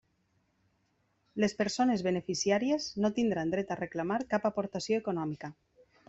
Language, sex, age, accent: Catalan, female, 30-39, valencià